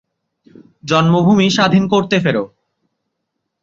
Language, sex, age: Bengali, male, 19-29